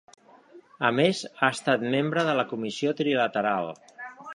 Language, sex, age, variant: Catalan, male, 50-59, Central